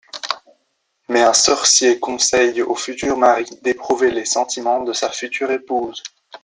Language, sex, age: French, male, under 19